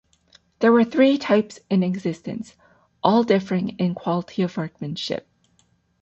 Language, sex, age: English, female, 19-29